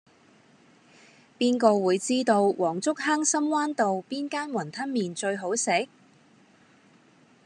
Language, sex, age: Cantonese, female, 30-39